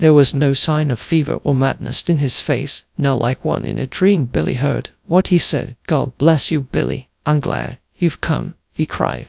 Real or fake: fake